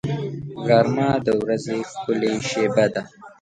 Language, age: Pashto, 19-29